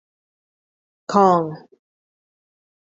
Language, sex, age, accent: English, female, 40-49, United States English